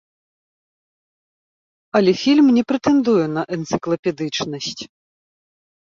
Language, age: Belarusian, 40-49